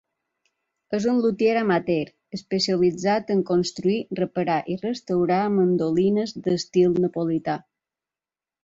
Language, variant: Catalan, Balear